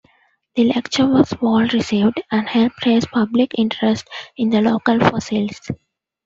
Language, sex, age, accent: English, female, 19-29, India and South Asia (India, Pakistan, Sri Lanka)